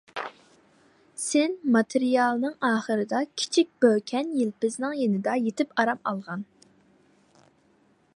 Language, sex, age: Uyghur, female, under 19